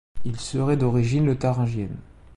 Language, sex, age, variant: French, male, 19-29, Français de métropole